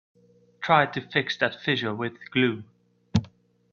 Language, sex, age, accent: English, male, 19-29, England English